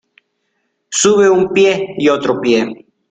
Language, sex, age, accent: Spanish, male, 19-29, México